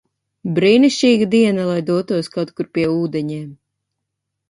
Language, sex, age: Latvian, female, 30-39